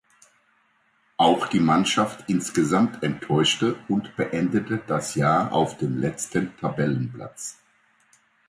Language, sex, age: German, male, 50-59